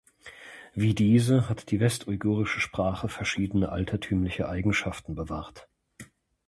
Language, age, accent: German, 40-49, Deutschland Deutsch